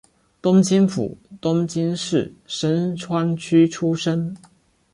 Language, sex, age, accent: Chinese, male, 19-29, 出生地：福建省